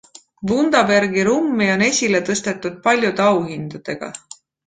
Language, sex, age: Estonian, female, 40-49